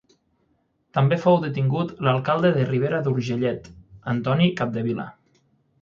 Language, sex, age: Catalan, male, 30-39